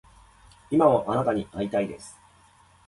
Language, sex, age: Japanese, male, 30-39